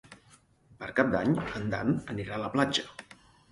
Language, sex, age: Catalan, male, 40-49